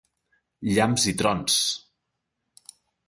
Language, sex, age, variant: Catalan, male, 19-29, Central